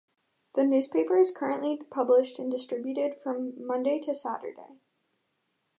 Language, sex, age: English, female, 19-29